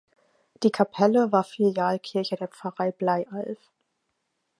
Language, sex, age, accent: German, female, 19-29, Deutschland Deutsch